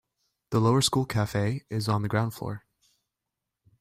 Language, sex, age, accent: English, male, 19-29, United States English